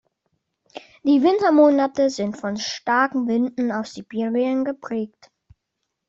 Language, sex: German, male